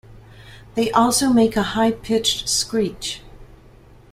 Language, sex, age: English, female, 40-49